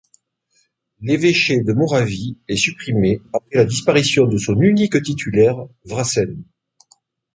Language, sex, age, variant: French, male, 50-59, Français de métropole